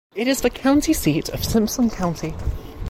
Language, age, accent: English, 19-29, England English